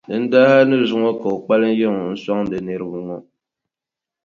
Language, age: Dagbani, 30-39